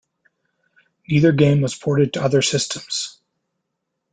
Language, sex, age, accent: English, male, 19-29, United States English